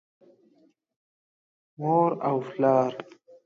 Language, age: Pashto, under 19